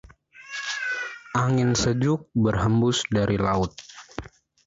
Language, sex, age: Indonesian, female, 30-39